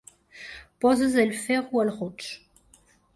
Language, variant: Catalan, Septentrional